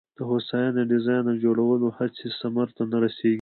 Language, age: Pashto, 19-29